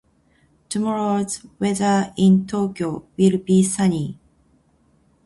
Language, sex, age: Japanese, female, 50-59